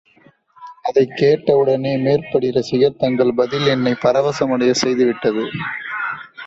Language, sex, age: Tamil, male, 19-29